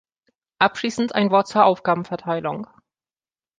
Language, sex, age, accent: German, female, 19-29, Deutschland Deutsch